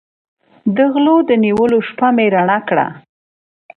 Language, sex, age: Pashto, female, 19-29